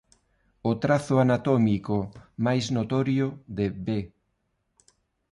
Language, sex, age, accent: Galician, male, 30-39, Neofalante